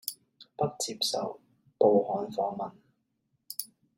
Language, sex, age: Cantonese, male, 19-29